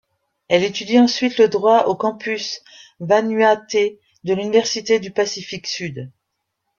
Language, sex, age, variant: French, female, 50-59, Français de métropole